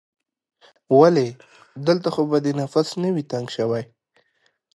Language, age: Pashto, 19-29